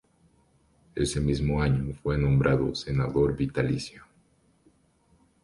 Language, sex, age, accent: Spanish, male, 19-29, Andino-Pacífico: Colombia, Perú, Ecuador, oeste de Bolivia y Venezuela andina